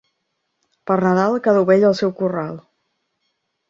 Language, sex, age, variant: Catalan, female, 50-59, Central